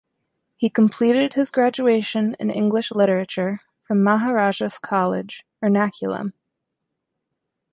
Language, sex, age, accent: English, female, 19-29, United States English